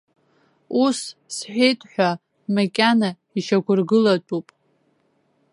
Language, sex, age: Abkhazian, female, 19-29